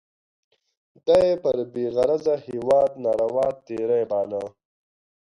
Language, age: Pashto, 19-29